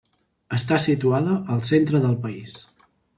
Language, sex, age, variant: Catalan, male, 19-29, Central